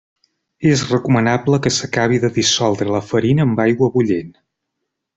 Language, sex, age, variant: Catalan, male, 30-39, Central